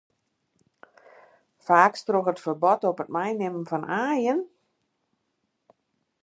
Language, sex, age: Western Frisian, female, 50-59